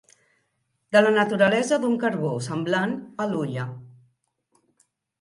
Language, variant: Catalan, Central